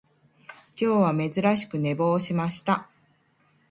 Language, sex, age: Japanese, female, 40-49